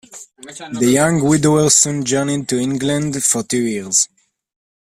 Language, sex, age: English, male, 19-29